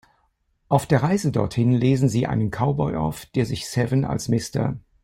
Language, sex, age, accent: German, male, 70-79, Deutschland Deutsch